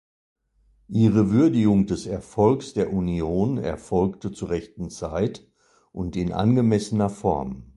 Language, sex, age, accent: German, male, 60-69, Deutschland Deutsch